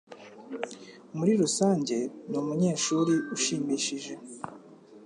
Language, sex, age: Kinyarwanda, male, 19-29